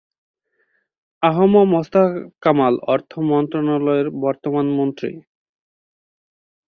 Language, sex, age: Bengali, male, 19-29